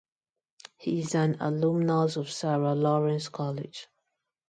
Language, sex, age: English, female, 19-29